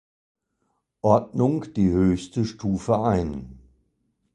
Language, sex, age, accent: German, male, 60-69, Deutschland Deutsch